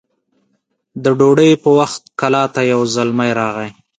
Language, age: Pashto, 19-29